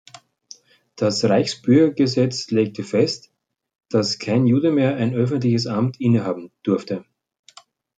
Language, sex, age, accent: German, male, 40-49, Österreichisches Deutsch